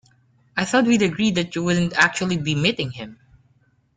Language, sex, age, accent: English, male, 19-29, Filipino